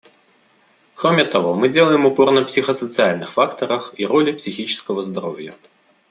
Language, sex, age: Russian, male, 19-29